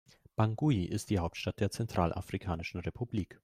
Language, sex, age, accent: German, male, 19-29, Deutschland Deutsch